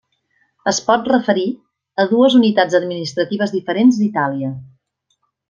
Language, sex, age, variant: Catalan, female, 40-49, Central